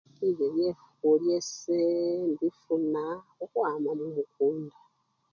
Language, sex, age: Luyia, female, 40-49